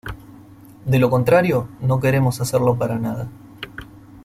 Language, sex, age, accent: Spanish, male, 40-49, Rioplatense: Argentina, Uruguay, este de Bolivia, Paraguay